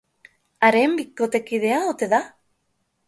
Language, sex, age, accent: Basque, female, 30-39, Erdialdekoa edo Nafarra (Gipuzkoa, Nafarroa)